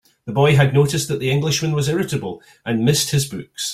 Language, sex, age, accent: English, male, 50-59, Scottish English